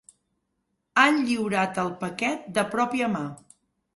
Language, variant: Catalan, Central